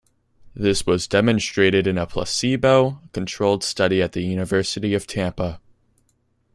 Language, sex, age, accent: English, male, under 19, United States English